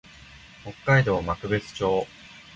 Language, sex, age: Japanese, male, 19-29